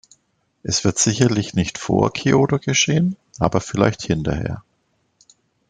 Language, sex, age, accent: German, male, 40-49, Deutschland Deutsch